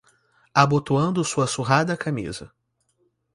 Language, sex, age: Portuguese, male, 19-29